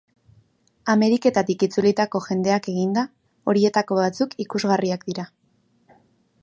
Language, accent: Basque, Erdialdekoa edo Nafarra (Gipuzkoa, Nafarroa)